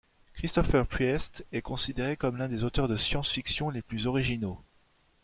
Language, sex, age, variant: French, male, 30-39, Français de métropole